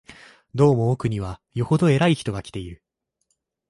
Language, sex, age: Japanese, male, 19-29